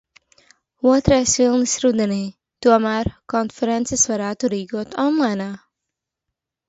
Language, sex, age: Latvian, female, under 19